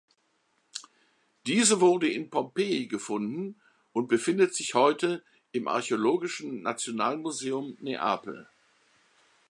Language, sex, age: German, male, 60-69